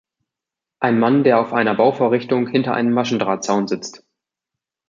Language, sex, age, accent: German, male, 19-29, Deutschland Deutsch